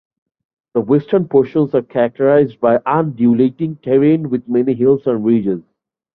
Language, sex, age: English, male, 19-29